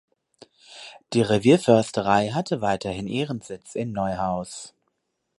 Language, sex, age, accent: German, male, 30-39, Deutschland Deutsch